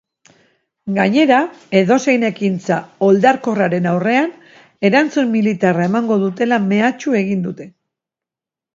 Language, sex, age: Basque, female, 60-69